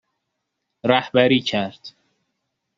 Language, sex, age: Persian, male, 19-29